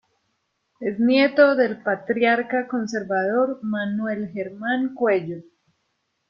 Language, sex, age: Spanish, female, 30-39